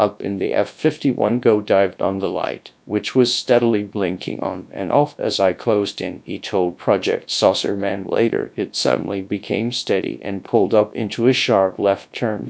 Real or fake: fake